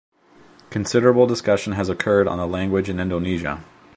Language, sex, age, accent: English, male, 30-39, United States English